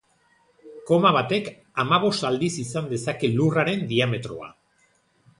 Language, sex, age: Basque, male, 40-49